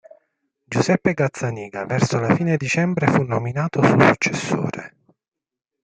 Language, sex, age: Italian, male, 40-49